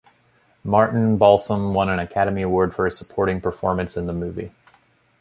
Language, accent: English, United States English